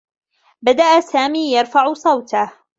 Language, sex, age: Arabic, female, 19-29